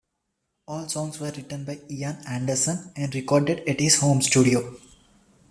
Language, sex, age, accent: English, male, 19-29, India and South Asia (India, Pakistan, Sri Lanka)